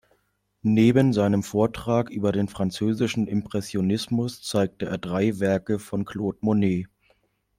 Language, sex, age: German, male, 19-29